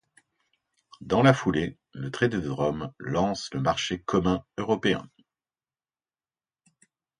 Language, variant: French, Français de métropole